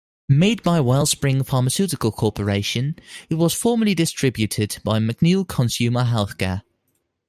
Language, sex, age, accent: English, male, 19-29, United States English